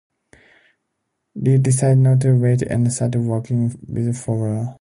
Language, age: English, 19-29